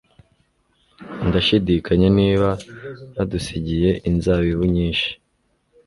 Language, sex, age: Kinyarwanda, male, 19-29